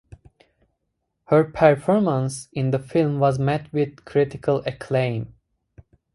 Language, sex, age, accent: English, male, 19-29, United States English